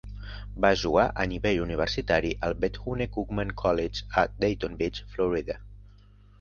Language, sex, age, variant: Catalan, male, under 19, Central